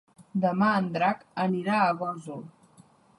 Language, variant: Catalan, Central